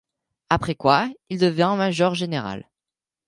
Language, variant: French, Français de métropole